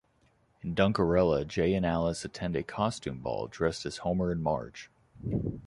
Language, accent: English, United States English